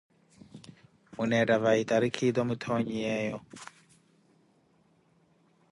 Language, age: Koti, 30-39